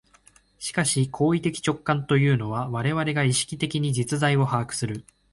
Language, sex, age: Japanese, male, 19-29